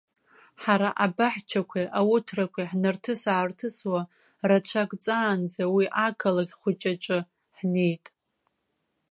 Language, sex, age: Abkhazian, female, 19-29